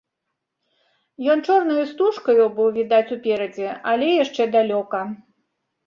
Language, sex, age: Belarusian, female, 60-69